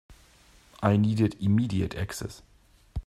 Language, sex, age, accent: English, male, 30-39, United States English